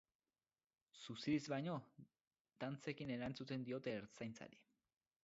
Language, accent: Basque, Mendebalekoa (Araba, Bizkaia, Gipuzkoako mendebaleko herri batzuk)